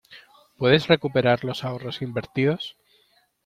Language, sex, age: Spanish, male, 19-29